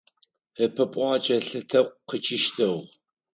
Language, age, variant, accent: Adyghe, 60-69, Адыгабзэ (Кирил, пстэумэ зэдыряе), Кıэмгуй (Çemguy)